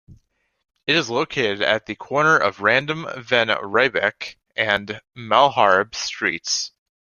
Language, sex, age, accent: English, male, under 19, United States English